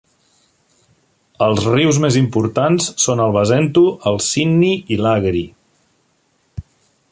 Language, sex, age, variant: Catalan, male, 50-59, Central